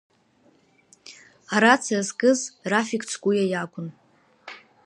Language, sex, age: Abkhazian, female, 19-29